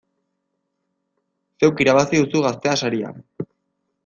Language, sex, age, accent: Basque, male, 19-29, Erdialdekoa edo Nafarra (Gipuzkoa, Nafarroa)